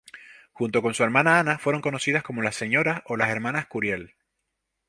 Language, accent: Spanish, España: Islas Canarias